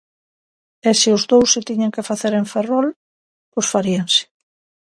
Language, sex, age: Galician, female, 50-59